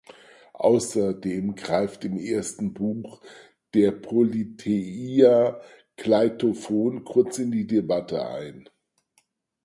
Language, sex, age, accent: German, male, 50-59, Deutschland Deutsch